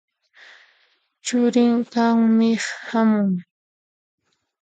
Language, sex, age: Puno Quechua, female, 19-29